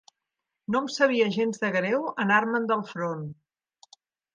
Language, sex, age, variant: Catalan, female, 50-59, Central